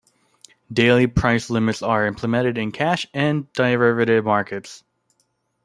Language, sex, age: English, male, under 19